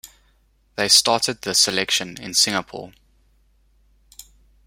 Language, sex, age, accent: English, male, 30-39, Southern African (South Africa, Zimbabwe, Namibia)